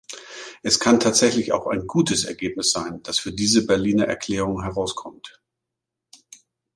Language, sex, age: German, male, 50-59